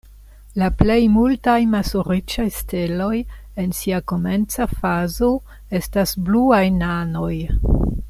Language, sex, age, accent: Esperanto, female, 60-69, Internacia